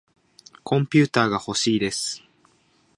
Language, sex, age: Japanese, male, 19-29